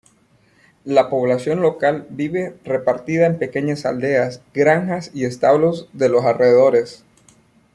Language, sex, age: Spanish, male, 30-39